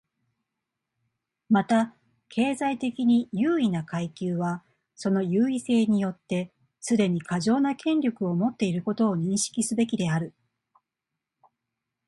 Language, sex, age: Japanese, female, 40-49